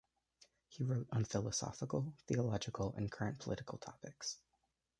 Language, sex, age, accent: English, male, 19-29, United States English